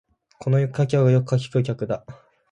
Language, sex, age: Japanese, male, 19-29